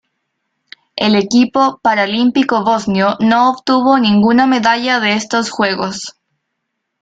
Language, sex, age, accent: Spanish, female, 19-29, Chileno: Chile, Cuyo